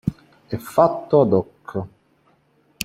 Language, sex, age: Italian, male, 40-49